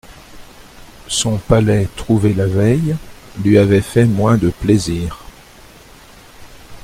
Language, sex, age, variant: French, male, 60-69, Français de métropole